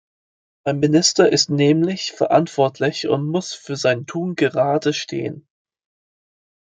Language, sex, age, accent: German, male, 19-29, Britisches Deutsch